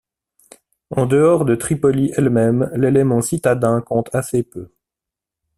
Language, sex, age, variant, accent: French, male, 40-49, Français d'Europe, Français de Suisse